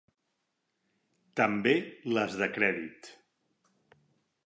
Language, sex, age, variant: Catalan, male, 50-59, Central